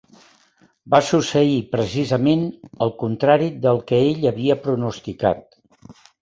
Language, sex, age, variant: Catalan, male, 70-79, Central